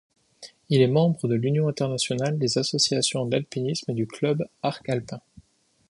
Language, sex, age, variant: French, male, 19-29, Français de métropole